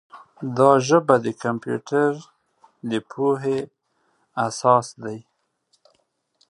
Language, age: Pashto, 40-49